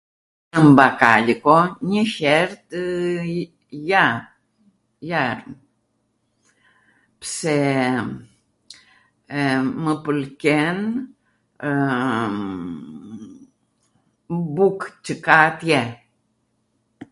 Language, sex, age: Arvanitika Albanian, female, 80-89